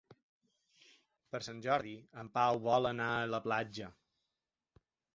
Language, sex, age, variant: Catalan, male, 40-49, Balear